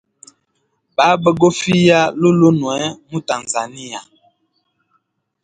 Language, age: Hemba, 30-39